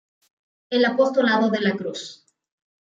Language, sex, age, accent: Spanish, female, 40-49, México